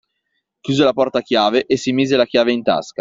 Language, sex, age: Italian, male, 19-29